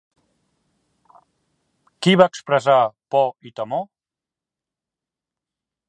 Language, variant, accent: Catalan, Central, central